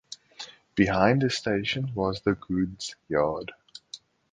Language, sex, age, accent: English, male, 19-29, Southern African (South Africa, Zimbabwe, Namibia)